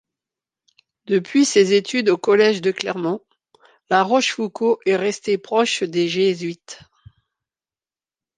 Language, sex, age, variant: French, female, 50-59, Français de métropole